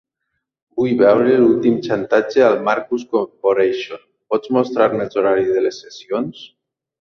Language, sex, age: Catalan, male, under 19